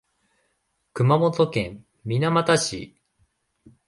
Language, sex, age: Japanese, male, 19-29